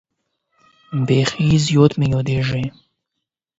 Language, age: Pashto, 19-29